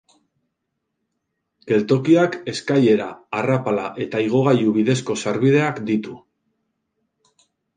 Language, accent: Basque, Mendebalekoa (Araba, Bizkaia, Gipuzkoako mendebaleko herri batzuk)